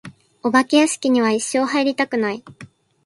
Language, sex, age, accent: Japanese, female, 19-29, 標準語